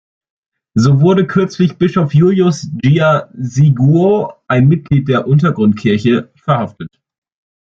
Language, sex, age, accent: German, male, under 19, Deutschland Deutsch